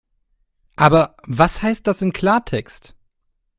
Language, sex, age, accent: German, male, 30-39, Deutschland Deutsch